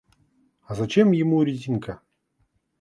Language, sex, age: Russian, male, 40-49